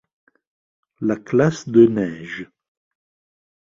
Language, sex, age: Italian, male, 50-59